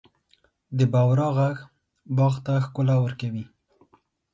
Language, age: Pashto, 19-29